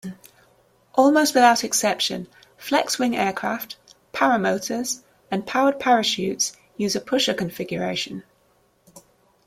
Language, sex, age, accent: English, female, 30-39, England English